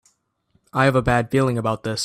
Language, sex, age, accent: English, male, under 19, United States English